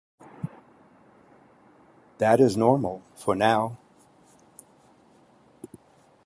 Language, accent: English, United States English